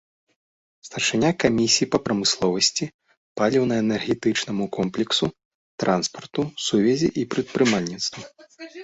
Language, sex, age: Belarusian, male, 19-29